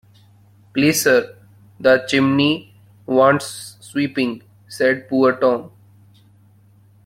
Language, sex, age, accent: English, male, 19-29, India and South Asia (India, Pakistan, Sri Lanka)